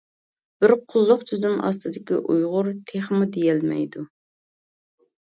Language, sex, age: Uyghur, female, 19-29